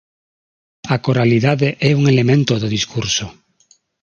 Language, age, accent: Galician, 40-49, Normativo (estándar); Neofalante